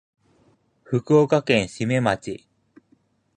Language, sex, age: Japanese, male, 19-29